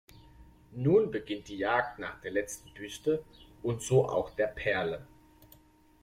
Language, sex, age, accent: German, male, 19-29, Deutschland Deutsch